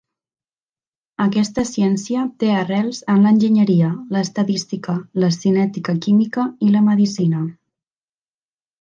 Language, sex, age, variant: Catalan, female, 19-29, Septentrional